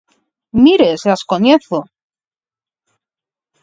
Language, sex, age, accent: Galician, female, 40-49, Normativo (estándar)